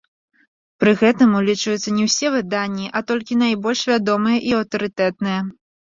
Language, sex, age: Belarusian, female, 19-29